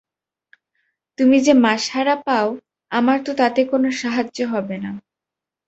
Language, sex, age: Bengali, female, under 19